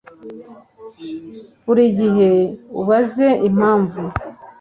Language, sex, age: Kinyarwanda, female, 50-59